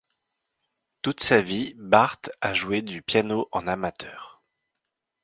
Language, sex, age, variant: French, male, 40-49, Français de métropole